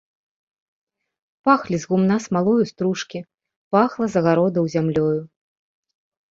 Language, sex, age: Belarusian, female, 30-39